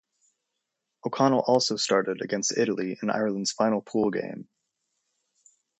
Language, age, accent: English, 19-29, United States English